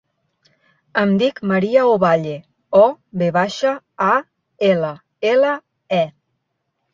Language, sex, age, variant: Catalan, female, 19-29, Central